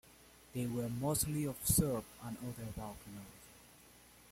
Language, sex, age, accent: English, male, under 19, England English